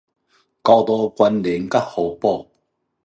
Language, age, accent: Chinese, 30-39, 出生地：臺南市